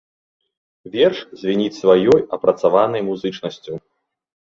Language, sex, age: Belarusian, male, 40-49